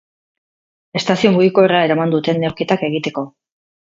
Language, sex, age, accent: Basque, female, 50-59, Erdialdekoa edo Nafarra (Gipuzkoa, Nafarroa)